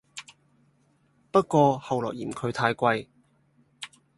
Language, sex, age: Cantonese, male, 19-29